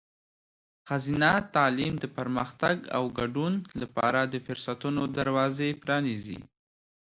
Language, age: Pashto, 19-29